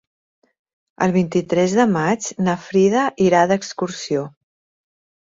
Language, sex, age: Catalan, female, 40-49